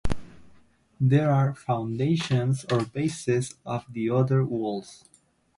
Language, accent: English, England English